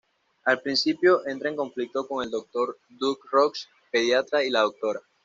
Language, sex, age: Spanish, male, 19-29